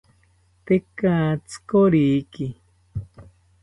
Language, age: South Ucayali Ashéninka, 30-39